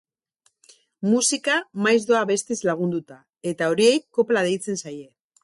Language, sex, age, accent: Basque, female, 40-49, Mendebalekoa (Araba, Bizkaia, Gipuzkoako mendebaleko herri batzuk)